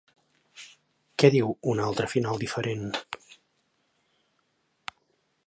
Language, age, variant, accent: Catalan, 60-69, Central, central